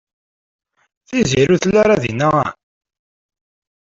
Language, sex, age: Kabyle, male, 19-29